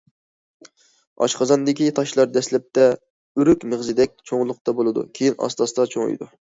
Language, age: Uyghur, 19-29